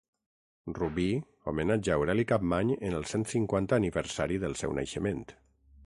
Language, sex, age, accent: Catalan, male, 40-49, valencià